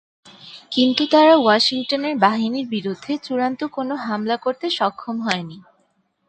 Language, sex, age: Bengali, female, 19-29